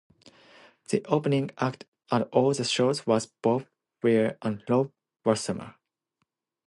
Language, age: English, 19-29